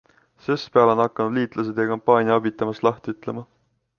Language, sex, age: Estonian, male, 19-29